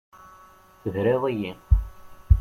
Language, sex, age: Kabyle, male, 19-29